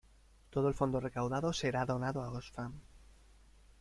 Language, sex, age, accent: Spanish, male, 30-39, España: Norte peninsular (Asturias, Castilla y León, Cantabria, País Vasco, Navarra, Aragón, La Rioja, Guadalajara, Cuenca)